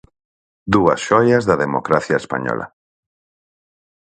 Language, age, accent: Galician, 40-49, Atlántico (seseo e gheada)